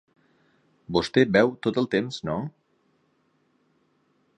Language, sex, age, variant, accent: Catalan, male, 30-39, Central, Lleidatà